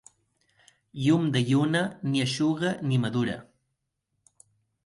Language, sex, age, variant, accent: Catalan, male, 19-29, Balear, mallorquí